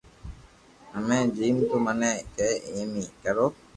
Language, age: Loarki, 40-49